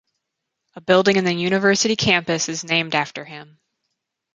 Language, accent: English, United States English